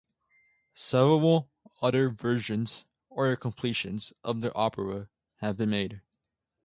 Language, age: English, under 19